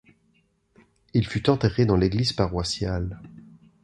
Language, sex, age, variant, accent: French, male, 40-49, Français d'Europe, Français de Suisse